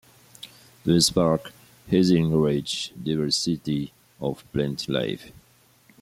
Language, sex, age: English, male, 40-49